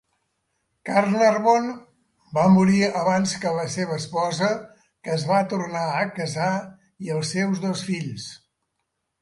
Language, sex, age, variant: Catalan, male, 70-79, Central